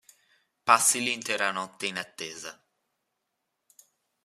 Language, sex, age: Italian, male, under 19